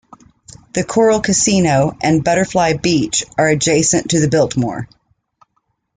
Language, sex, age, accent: English, female, 50-59, United States English